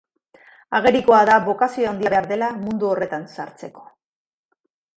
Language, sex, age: Basque, female, 50-59